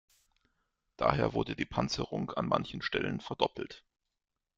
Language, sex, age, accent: German, male, 30-39, Deutschland Deutsch